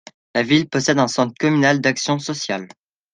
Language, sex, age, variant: French, male, under 19, Français de métropole